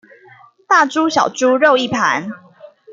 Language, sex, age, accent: Chinese, male, 19-29, 出生地：新北市